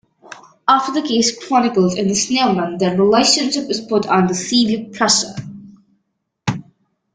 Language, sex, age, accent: English, female, under 19, United States English